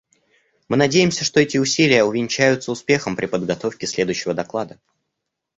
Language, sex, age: Russian, male, under 19